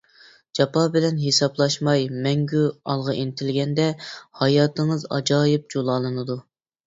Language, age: Uyghur, 19-29